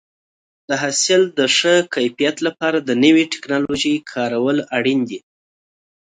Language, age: Pashto, 30-39